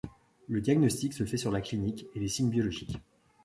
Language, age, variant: French, 40-49, Français de métropole